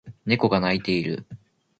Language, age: Japanese, under 19